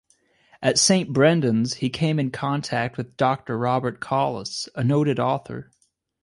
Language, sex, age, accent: English, male, 19-29, United States English